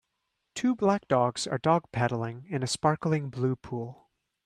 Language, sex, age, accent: English, male, 30-39, United States English